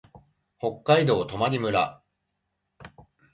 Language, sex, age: Japanese, male, 40-49